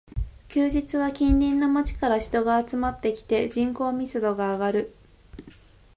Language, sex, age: Japanese, female, 19-29